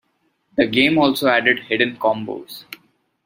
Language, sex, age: English, male, under 19